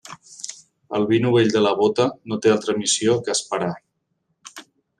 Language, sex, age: Catalan, male, 40-49